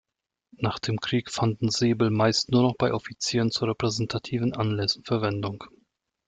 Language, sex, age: German, male, 30-39